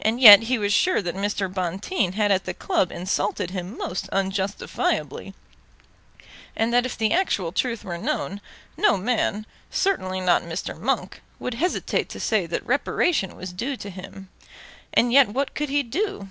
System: none